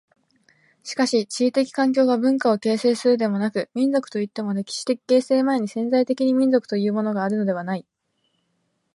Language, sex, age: Japanese, female, 19-29